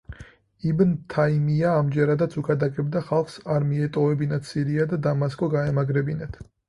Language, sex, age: Georgian, male, 30-39